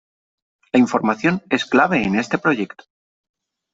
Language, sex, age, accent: Spanish, male, 19-29, España: Centro-Sur peninsular (Madrid, Toledo, Castilla-La Mancha)